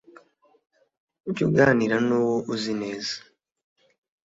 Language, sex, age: Kinyarwanda, male, 19-29